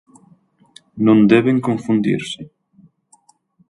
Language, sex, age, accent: Galician, male, 30-39, Normativo (estándar)